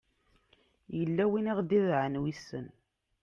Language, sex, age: Kabyle, female, 19-29